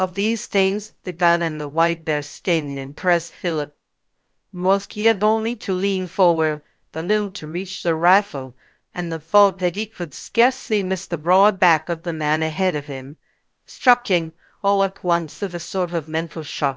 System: TTS, VITS